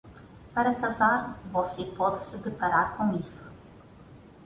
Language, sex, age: Portuguese, female, 30-39